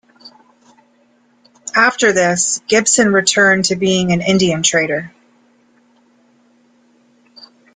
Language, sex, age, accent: English, female, 40-49, United States English